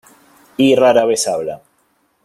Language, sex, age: Spanish, male, 40-49